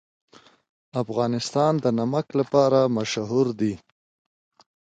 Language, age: Pashto, 19-29